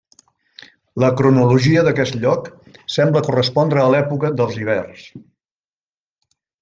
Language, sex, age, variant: Catalan, male, 70-79, Central